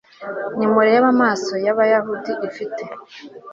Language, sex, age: Kinyarwanda, female, 19-29